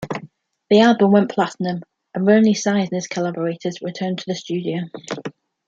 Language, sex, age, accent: English, female, 19-29, England English